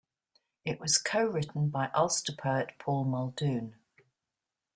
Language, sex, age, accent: English, female, 60-69, England English